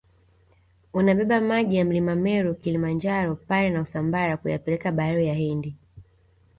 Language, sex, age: Swahili, female, 19-29